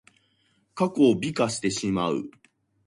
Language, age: Japanese, 30-39